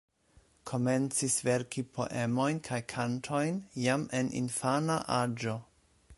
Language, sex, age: Esperanto, male, 40-49